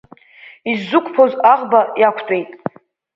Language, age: Abkhazian, under 19